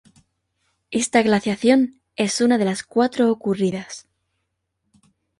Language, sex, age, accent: Spanish, female, 19-29, España: Sur peninsular (Andalucia, Extremadura, Murcia)